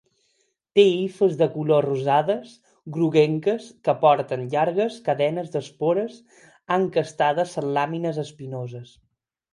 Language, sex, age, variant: Catalan, male, 19-29, Central